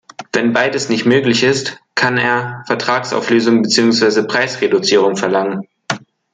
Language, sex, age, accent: German, male, under 19, Deutschland Deutsch